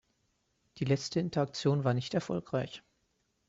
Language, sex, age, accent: German, male, 19-29, Deutschland Deutsch